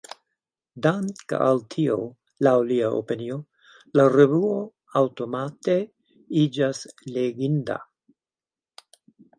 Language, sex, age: Esperanto, male, 70-79